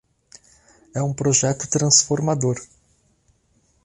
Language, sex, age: Portuguese, male, 30-39